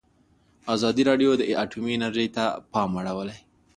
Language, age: Pashto, 19-29